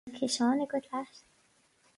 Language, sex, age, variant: Irish, female, 19-29, Gaeilge na Mumhan